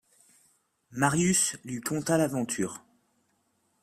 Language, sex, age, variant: French, male, 40-49, Français de métropole